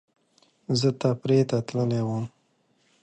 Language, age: Pashto, 40-49